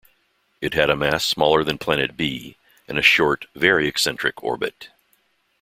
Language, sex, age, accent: English, male, 60-69, United States English